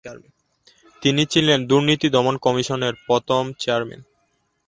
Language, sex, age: Bengali, male, 19-29